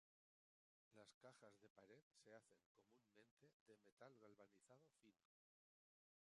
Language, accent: Spanish, España: Centro-Sur peninsular (Madrid, Toledo, Castilla-La Mancha)